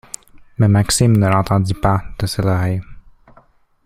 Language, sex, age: French, male, 19-29